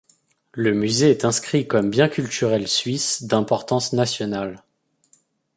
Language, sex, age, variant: French, male, 19-29, Français de métropole